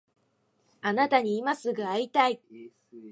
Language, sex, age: Japanese, female, 19-29